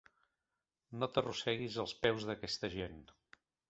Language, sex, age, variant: Catalan, male, 60-69, Central